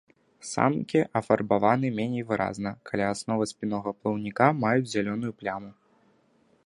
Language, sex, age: Belarusian, male, 19-29